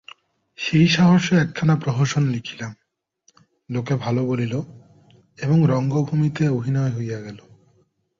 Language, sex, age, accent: Bengali, male, 19-29, প্রমিত